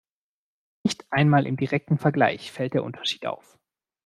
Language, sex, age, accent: German, male, 19-29, Deutschland Deutsch